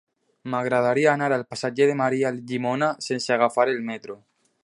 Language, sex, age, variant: Catalan, male, under 19, Alacantí